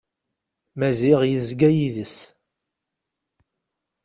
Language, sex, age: Kabyle, male, 30-39